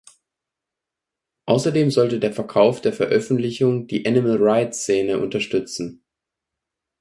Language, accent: German, Deutschland Deutsch